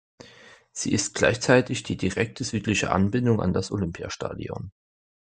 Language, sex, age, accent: German, male, 19-29, Deutschland Deutsch